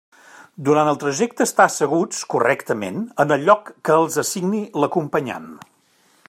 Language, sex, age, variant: Catalan, male, 50-59, Central